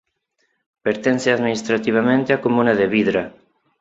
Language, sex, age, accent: Galician, male, 30-39, Neofalante